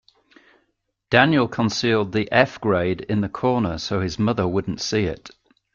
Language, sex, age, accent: English, male, 50-59, England English